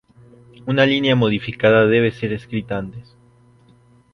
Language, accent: Spanish, Andino-Pacífico: Colombia, Perú, Ecuador, oeste de Bolivia y Venezuela andina